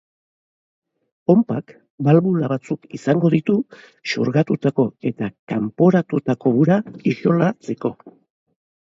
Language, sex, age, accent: Basque, male, 50-59, Erdialdekoa edo Nafarra (Gipuzkoa, Nafarroa)